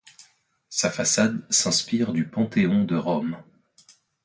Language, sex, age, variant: French, male, 30-39, Français de métropole